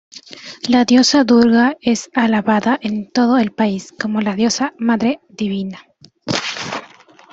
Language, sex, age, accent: Spanish, female, 19-29, España: Norte peninsular (Asturias, Castilla y León, Cantabria, País Vasco, Navarra, Aragón, La Rioja, Guadalajara, Cuenca)